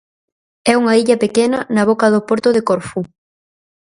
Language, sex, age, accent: Galician, female, under 19, Atlántico (seseo e gheada)